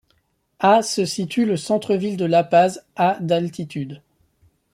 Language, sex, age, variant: French, male, 30-39, Français de métropole